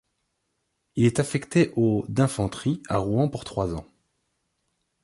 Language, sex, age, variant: French, male, 30-39, Français de métropole